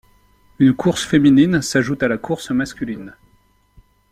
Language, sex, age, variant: French, male, 40-49, Français de métropole